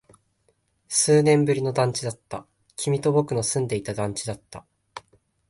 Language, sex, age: Japanese, male, 19-29